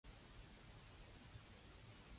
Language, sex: Cantonese, female